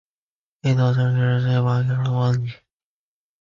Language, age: English, 19-29